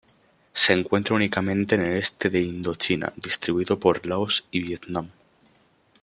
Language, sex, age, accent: Spanish, male, under 19, España: Sur peninsular (Andalucia, Extremadura, Murcia)